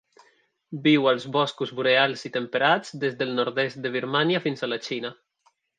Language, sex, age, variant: Catalan, male, 19-29, Central